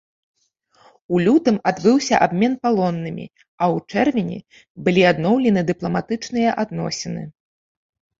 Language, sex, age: Belarusian, female, 30-39